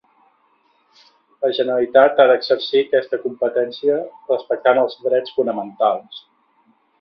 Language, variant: Catalan, Central